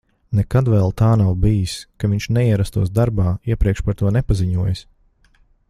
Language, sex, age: Latvian, male, 30-39